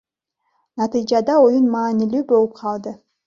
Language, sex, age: Kyrgyz, female, 30-39